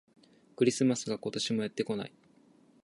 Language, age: Japanese, 19-29